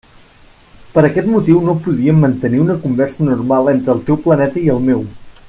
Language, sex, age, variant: Catalan, male, 30-39, Central